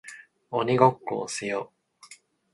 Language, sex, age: Japanese, male, 19-29